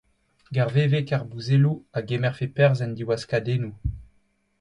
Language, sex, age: Breton, male, 19-29